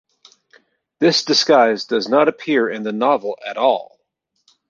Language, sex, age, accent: English, male, 40-49, United States English